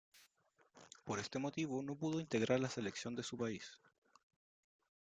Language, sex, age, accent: Spanish, male, 30-39, Chileno: Chile, Cuyo